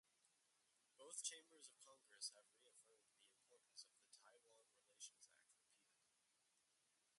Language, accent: English, United States English